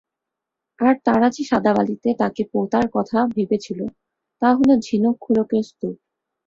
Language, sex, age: Bengali, female, 19-29